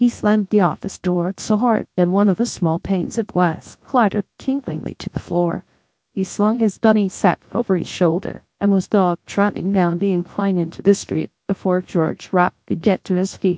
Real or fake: fake